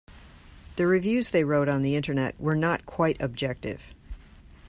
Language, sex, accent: English, female, United States English